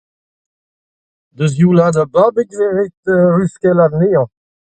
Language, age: Breton, 40-49